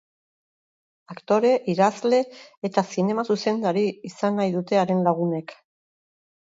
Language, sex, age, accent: Basque, female, 50-59, Mendebalekoa (Araba, Bizkaia, Gipuzkoako mendebaleko herri batzuk)